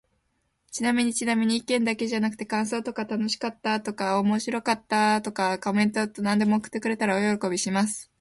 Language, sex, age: Japanese, female, 19-29